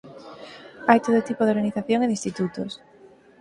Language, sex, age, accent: Galician, female, 19-29, Central (gheada)